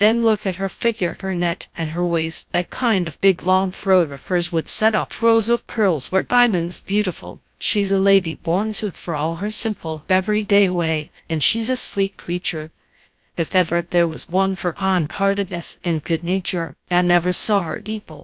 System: TTS, GlowTTS